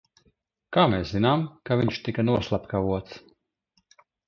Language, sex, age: Latvian, male, 30-39